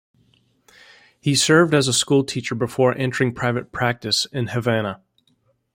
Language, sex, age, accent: English, male, 30-39, United States English